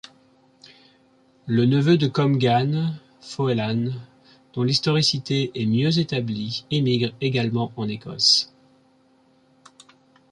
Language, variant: French, Français de métropole